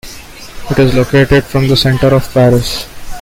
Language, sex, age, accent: English, male, 19-29, India and South Asia (India, Pakistan, Sri Lanka)